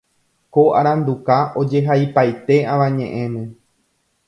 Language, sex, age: Guarani, male, 30-39